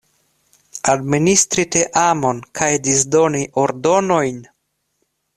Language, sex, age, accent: Esperanto, male, 19-29, Internacia